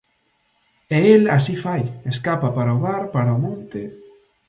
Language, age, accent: Galician, under 19, Normativo (estándar)